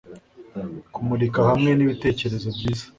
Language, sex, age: Kinyarwanda, male, 19-29